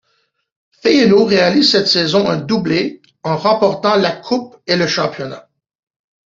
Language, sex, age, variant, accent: French, male, 40-49, Français d'Amérique du Nord, Français du Canada